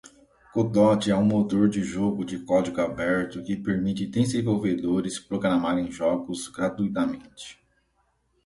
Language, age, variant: Portuguese, 40-49, Portuguese (Brasil)